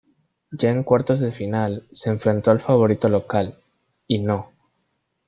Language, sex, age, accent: Spanish, male, under 19, Andino-Pacífico: Colombia, Perú, Ecuador, oeste de Bolivia y Venezuela andina